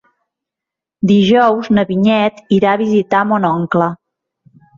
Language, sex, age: Catalan, female, 40-49